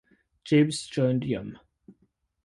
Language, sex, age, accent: English, male, under 19, United States English